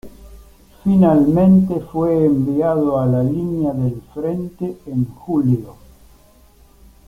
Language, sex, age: Spanish, male, 50-59